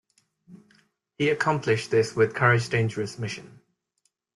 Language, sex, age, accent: English, male, 30-39, England English